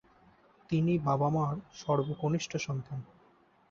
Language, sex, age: Bengali, male, 19-29